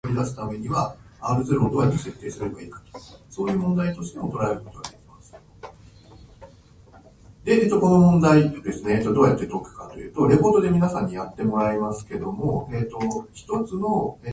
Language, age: Japanese, 19-29